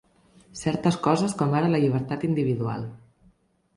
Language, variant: Catalan, Central